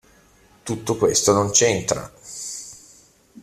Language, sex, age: Italian, male, 50-59